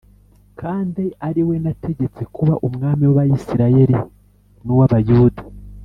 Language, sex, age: Kinyarwanda, male, 30-39